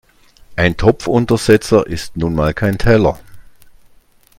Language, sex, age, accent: German, male, 60-69, Deutschland Deutsch